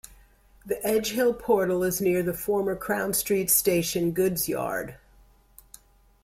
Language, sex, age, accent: English, female, 60-69, United States English